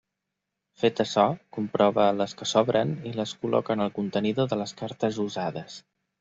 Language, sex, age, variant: Catalan, male, 30-39, Central